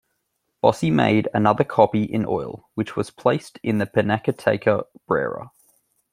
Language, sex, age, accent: English, male, 30-39, Australian English